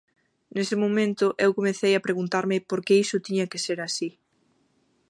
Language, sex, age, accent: Galician, female, 19-29, Atlántico (seseo e gheada); Normativo (estándar)